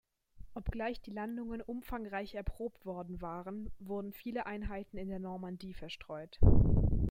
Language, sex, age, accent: German, female, 19-29, Deutschland Deutsch